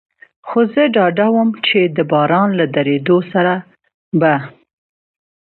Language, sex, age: Pashto, female, 19-29